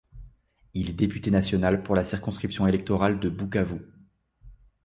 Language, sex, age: French, male, 19-29